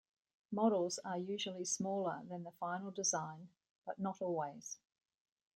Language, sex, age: English, female, 60-69